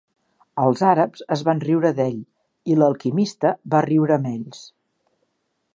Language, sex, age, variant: Catalan, female, 60-69, Septentrional